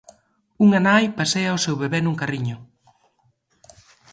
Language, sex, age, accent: Galician, male, 19-29, Normativo (estándar)